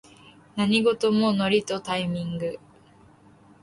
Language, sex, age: Japanese, female, under 19